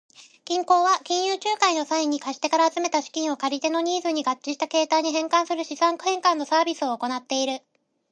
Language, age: Japanese, 19-29